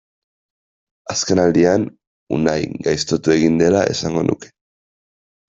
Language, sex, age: Basque, male, 19-29